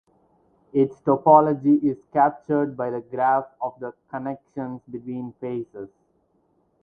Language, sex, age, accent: English, male, 19-29, India and South Asia (India, Pakistan, Sri Lanka)